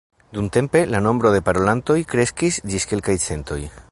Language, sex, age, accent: Esperanto, male, 40-49, Internacia